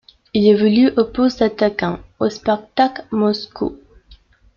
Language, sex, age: French, female, 19-29